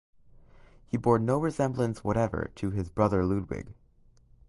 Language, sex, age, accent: English, male, under 19, United States English